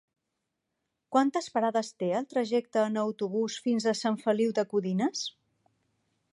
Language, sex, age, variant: Catalan, female, 40-49, Central